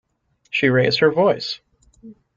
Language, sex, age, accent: English, male, 19-29, United States English